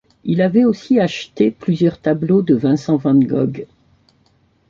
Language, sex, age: French, female, 70-79